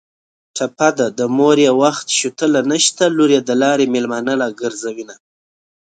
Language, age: Pashto, 30-39